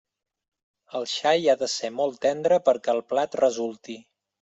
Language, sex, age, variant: Catalan, male, 30-39, Central